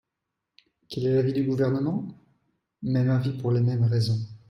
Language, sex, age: French, male, 19-29